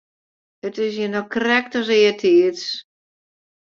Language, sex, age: Western Frisian, female, 50-59